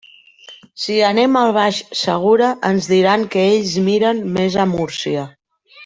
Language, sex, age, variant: Catalan, female, 40-49, Central